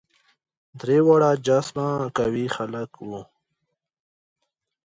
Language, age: Pashto, 19-29